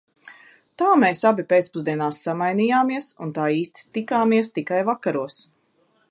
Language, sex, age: Latvian, female, 40-49